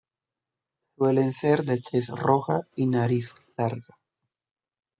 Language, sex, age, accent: Spanish, male, 30-39, Andino-Pacífico: Colombia, Perú, Ecuador, oeste de Bolivia y Venezuela andina